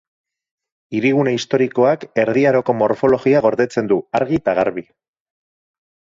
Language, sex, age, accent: Basque, male, 30-39, Mendebalekoa (Araba, Bizkaia, Gipuzkoako mendebaleko herri batzuk)